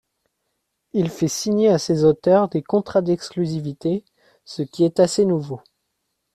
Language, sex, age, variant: French, male, under 19, Français de métropole